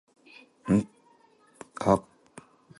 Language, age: English, 19-29